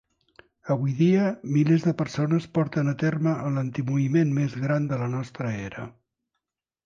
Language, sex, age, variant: Catalan, male, 60-69, Central